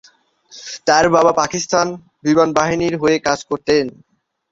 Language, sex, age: Bengali, male, under 19